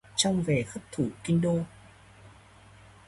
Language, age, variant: Vietnamese, 19-29, Hà Nội